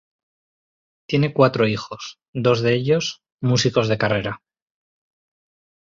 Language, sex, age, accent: Spanish, male, 30-39, España: Norte peninsular (Asturias, Castilla y León, Cantabria, País Vasco, Navarra, Aragón, La Rioja, Guadalajara, Cuenca)